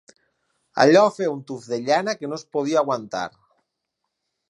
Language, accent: Catalan, valencià